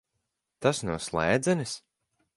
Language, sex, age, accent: Latvian, male, 19-29, Riga